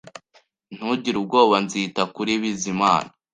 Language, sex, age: Kinyarwanda, male, under 19